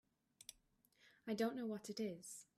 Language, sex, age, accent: English, female, 19-29, England English